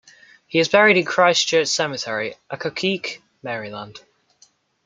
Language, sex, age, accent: English, male, under 19, England English